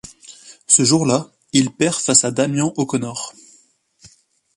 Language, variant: French, Français de métropole